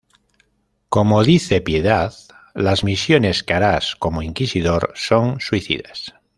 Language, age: Spanish, 30-39